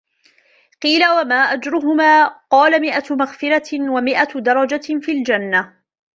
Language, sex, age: Arabic, female, 19-29